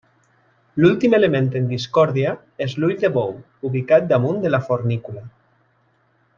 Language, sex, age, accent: Catalan, male, 30-39, valencià